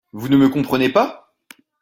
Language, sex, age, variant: French, male, 30-39, Français de métropole